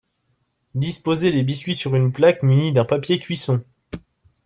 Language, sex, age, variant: French, male, 19-29, Français de métropole